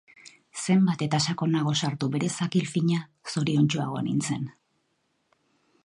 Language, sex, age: Basque, female, 50-59